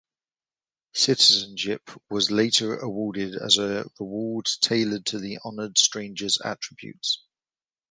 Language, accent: English, England English